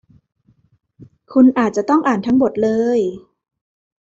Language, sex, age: Thai, female, 19-29